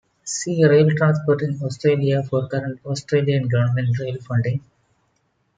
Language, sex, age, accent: English, male, 40-49, India and South Asia (India, Pakistan, Sri Lanka)